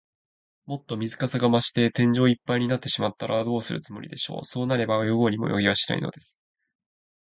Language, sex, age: Japanese, male, 19-29